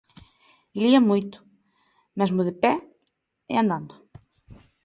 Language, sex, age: Galician, female, 19-29